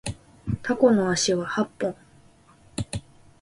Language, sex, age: Japanese, female, 19-29